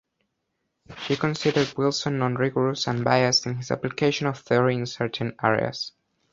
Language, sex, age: English, male, under 19